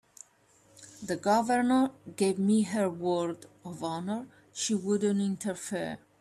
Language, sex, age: English, female, 40-49